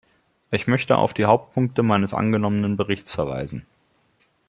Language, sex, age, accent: German, male, 30-39, Deutschland Deutsch